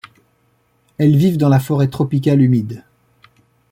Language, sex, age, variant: French, male, 40-49, Français de métropole